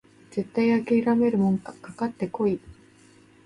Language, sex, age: Japanese, female, 30-39